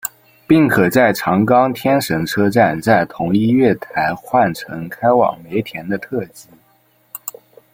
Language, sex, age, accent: Chinese, male, under 19, 出生地：浙江省